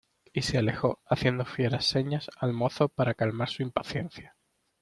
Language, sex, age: Spanish, male, 19-29